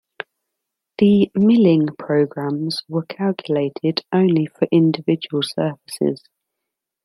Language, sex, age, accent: English, female, 30-39, England English